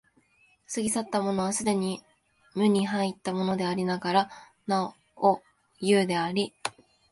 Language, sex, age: Japanese, female, 19-29